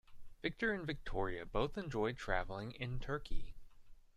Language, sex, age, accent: English, male, 19-29, United States English